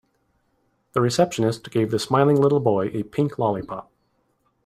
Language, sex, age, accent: English, male, 30-39, United States English